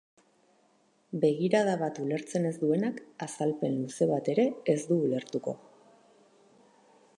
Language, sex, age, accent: Basque, female, 30-39, Mendebalekoa (Araba, Bizkaia, Gipuzkoako mendebaleko herri batzuk)